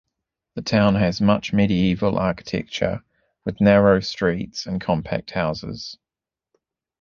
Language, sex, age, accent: English, male, 30-39, New Zealand English